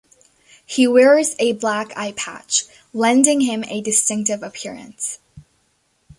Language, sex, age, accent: English, female, 19-29, Canadian English